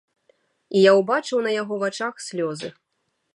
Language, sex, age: Belarusian, female, 30-39